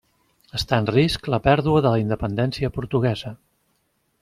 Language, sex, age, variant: Catalan, male, 50-59, Central